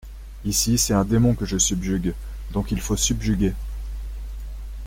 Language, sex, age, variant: French, male, 30-39, Français de métropole